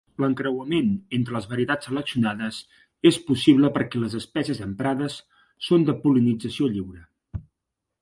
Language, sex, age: Catalan, male, 40-49